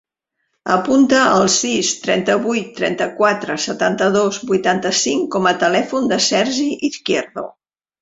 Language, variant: Catalan, Central